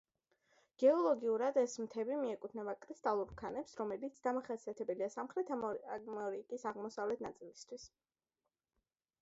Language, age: Georgian, under 19